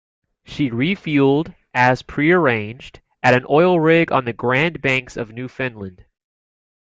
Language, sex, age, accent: English, male, 19-29, United States English